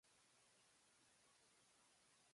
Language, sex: Japanese, female